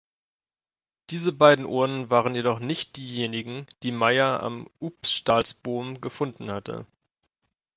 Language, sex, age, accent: German, male, 19-29, Deutschland Deutsch